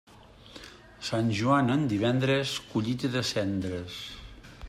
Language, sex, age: Catalan, male, 50-59